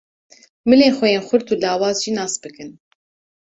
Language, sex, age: Kurdish, female, 19-29